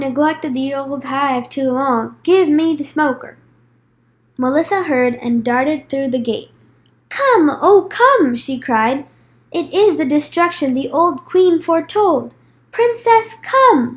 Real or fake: real